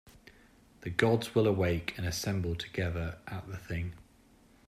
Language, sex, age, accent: English, male, 30-39, England English